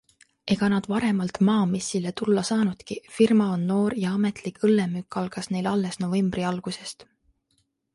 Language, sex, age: Estonian, female, 19-29